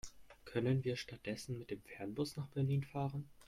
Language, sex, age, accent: German, male, under 19, Deutschland Deutsch